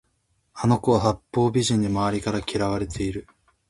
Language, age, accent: Japanese, 19-29, 標準語